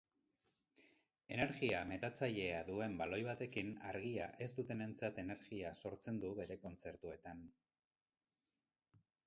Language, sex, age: Basque, male, 50-59